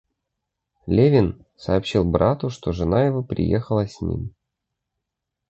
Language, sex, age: Russian, male, 30-39